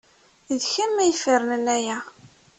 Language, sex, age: Kabyle, female, 30-39